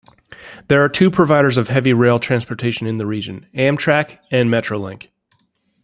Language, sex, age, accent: English, male, 30-39, United States English